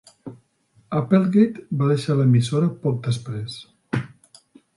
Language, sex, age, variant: Catalan, male, 50-59, Central